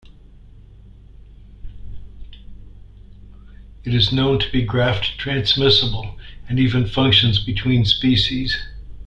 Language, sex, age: English, male, 60-69